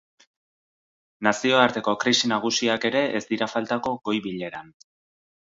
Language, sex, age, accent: Basque, male, 30-39, Erdialdekoa edo Nafarra (Gipuzkoa, Nafarroa)